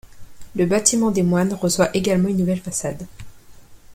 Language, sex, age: French, female, under 19